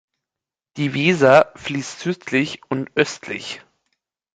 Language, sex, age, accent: German, male, 30-39, Deutschland Deutsch